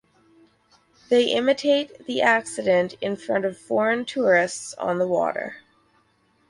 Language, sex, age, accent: English, female, 30-39, Canadian English